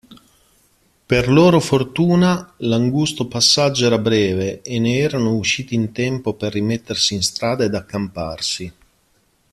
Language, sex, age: Italian, male, 40-49